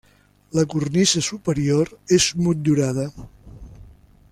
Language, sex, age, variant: Catalan, male, 60-69, Central